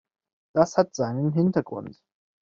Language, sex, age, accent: German, male, 19-29, Deutschland Deutsch